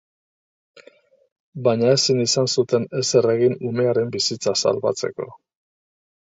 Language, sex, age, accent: Basque, male, 50-59, Erdialdekoa edo Nafarra (Gipuzkoa, Nafarroa)